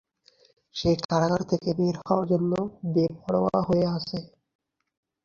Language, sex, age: Bengali, male, 19-29